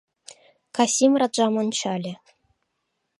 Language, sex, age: Mari, female, 19-29